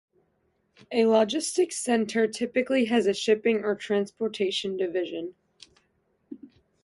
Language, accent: English, United States English